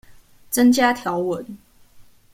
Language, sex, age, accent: Chinese, female, 19-29, 出生地：臺北市